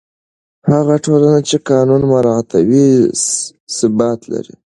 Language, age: Pashto, 19-29